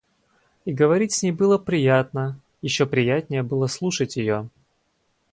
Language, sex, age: Russian, male, 19-29